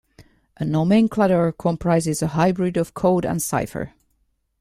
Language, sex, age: English, female, 40-49